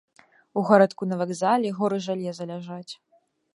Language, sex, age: Belarusian, female, under 19